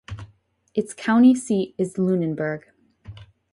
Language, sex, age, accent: English, female, 19-29, United States English